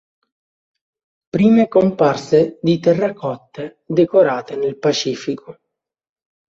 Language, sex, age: Italian, male, 19-29